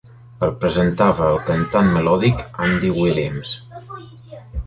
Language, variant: Catalan, Central